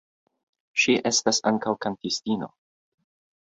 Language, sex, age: Esperanto, male, 19-29